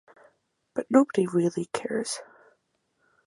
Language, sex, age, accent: English, female, under 19, Scottish English